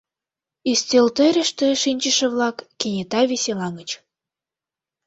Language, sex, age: Mari, female, under 19